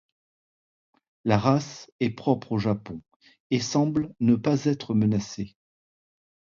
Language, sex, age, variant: French, male, 40-49, Français de métropole